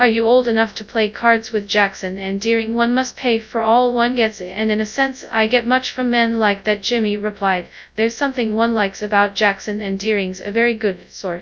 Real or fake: fake